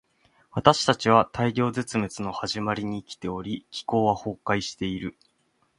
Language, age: Japanese, 19-29